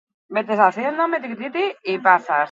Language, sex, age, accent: Basque, female, 40-49, Mendebalekoa (Araba, Bizkaia, Gipuzkoako mendebaleko herri batzuk)